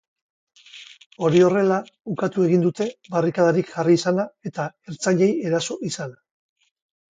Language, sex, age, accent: Basque, male, 50-59, Mendebalekoa (Araba, Bizkaia, Gipuzkoako mendebaleko herri batzuk)